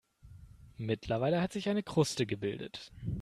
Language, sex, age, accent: German, male, 19-29, Deutschland Deutsch